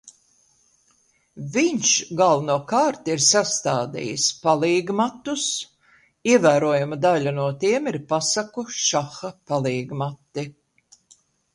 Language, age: Latvian, 80-89